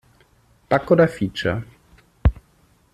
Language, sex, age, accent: German, male, 19-29, Deutschland Deutsch